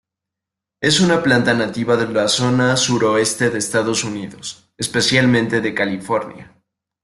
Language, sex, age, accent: Spanish, male, 19-29, México